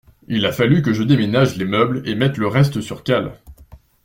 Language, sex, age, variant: French, male, 19-29, Français de métropole